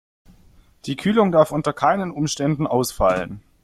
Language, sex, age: German, male, 19-29